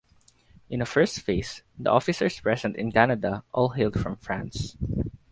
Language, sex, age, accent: English, male, 19-29, Filipino